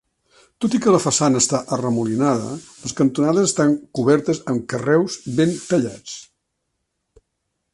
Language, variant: Catalan, Central